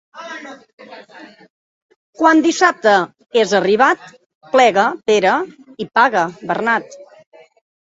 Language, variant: Catalan, Central